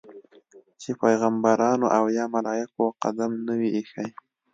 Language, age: Pashto, 19-29